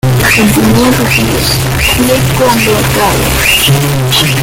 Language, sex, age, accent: Spanish, female, under 19, Caribe: Cuba, Venezuela, Puerto Rico, República Dominicana, Panamá, Colombia caribeña, México caribeño, Costa del golfo de México